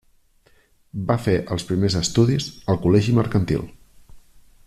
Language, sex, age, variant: Catalan, male, 40-49, Central